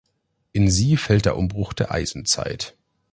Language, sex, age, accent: German, male, 19-29, Deutschland Deutsch